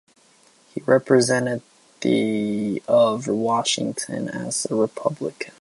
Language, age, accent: English, under 19, United States English